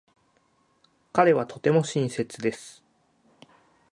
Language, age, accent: Japanese, 30-39, 標準